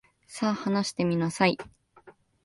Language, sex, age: Japanese, female, 19-29